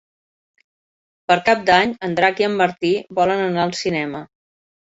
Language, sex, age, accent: Catalan, female, 50-59, Català central